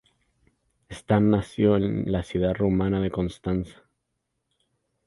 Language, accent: Spanish, España: Islas Canarias